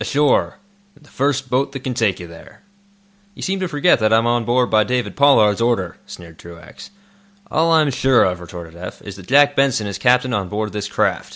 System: none